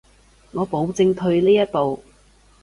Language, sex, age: Cantonese, female, 40-49